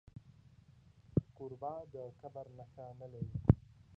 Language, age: Pashto, 19-29